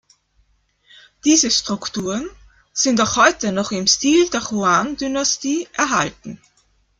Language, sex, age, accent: German, female, 50-59, Österreichisches Deutsch